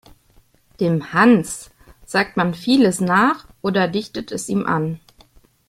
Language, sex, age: German, female, 30-39